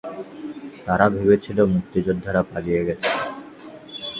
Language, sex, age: Bengali, male, 19-29